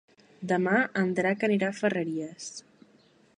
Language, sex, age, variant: Catalan, female, 19-29, Central